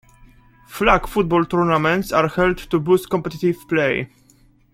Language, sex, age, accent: English, male, 19-29, United States English